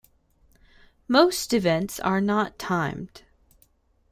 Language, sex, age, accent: English, female, 30-39, United States English